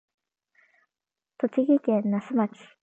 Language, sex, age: Japanese, female, under 19